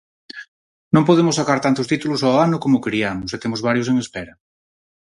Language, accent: Galician, Normativo (estándar)